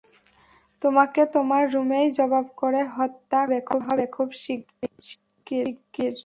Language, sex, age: Bengali, female, 19-29